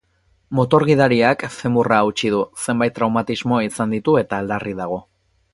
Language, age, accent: Basque, 19-29, Erdialdekoa edo Nafarra (Gipuzkoa, Nafarroa)